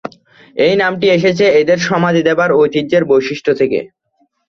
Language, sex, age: Bengali, male, 19-29